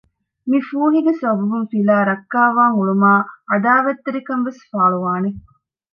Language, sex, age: Divehi, female, 30-39